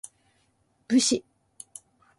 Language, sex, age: Japanese, female, 50-59